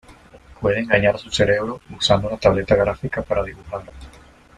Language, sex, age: Spanish, male, 30-39